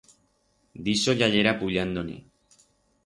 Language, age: Aragonese, 40-49